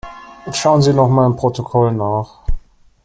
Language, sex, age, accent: German, male, 30-39, Deutschland Deutsch